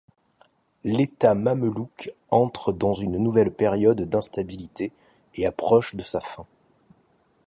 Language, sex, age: French, male, 40-49